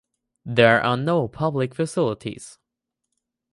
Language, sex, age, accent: English, male, 19-29, United States English